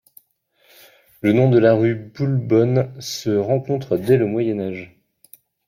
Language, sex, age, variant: French, male, 30-39, Français de métropole